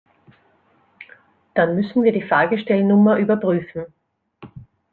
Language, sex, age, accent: German, female, 50-59, Österreichisches Deutsch